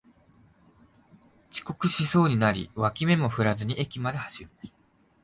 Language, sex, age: Japanese, male, 19-29